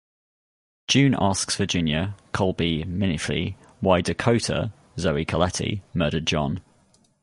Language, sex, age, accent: English, male, 30-39, England English